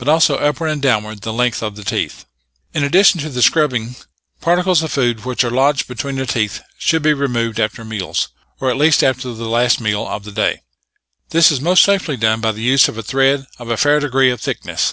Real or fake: real